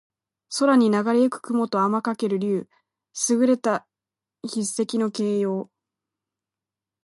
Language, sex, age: Japanese, female, under 19